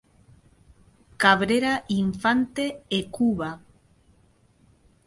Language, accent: Galician, Normativo (estándar)